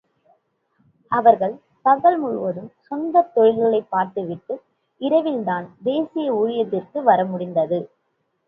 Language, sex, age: Tamil, female, 19-29